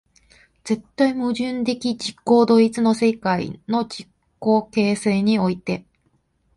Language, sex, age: Japanese, female, 19-29